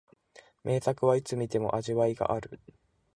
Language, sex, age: Japanese, male, 19-29